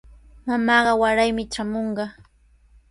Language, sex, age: Sihuas Ancash Quechua, female, 19-29